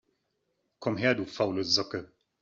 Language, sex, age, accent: German, male, 40-49, Deutschland Deutsch